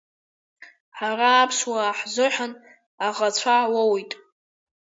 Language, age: Abkhazian, under 19